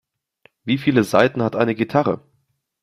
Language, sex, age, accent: German, male, 19-29, Deutschland Deutsch